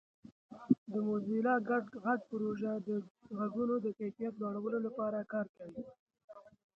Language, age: Pashto, 19-29